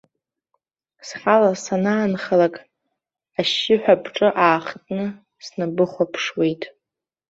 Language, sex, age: Abkhazian, female, under 19